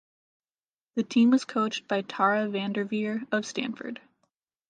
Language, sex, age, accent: English, female, 19-29, United States English